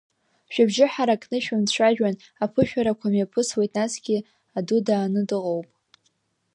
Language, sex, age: Abkhazian, female, under 19